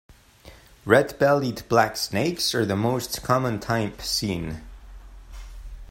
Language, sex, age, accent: English, male, 19-29, United States English